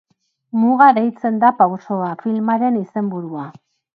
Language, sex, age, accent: Basque, female, 40-49, Erdialdekoa edo Nafarra (Gipuzkoa, Nafarroa)